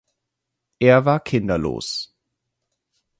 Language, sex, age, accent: German, male, 30-39, Deutschland Deutsch